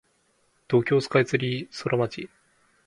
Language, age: Japanese, 19-29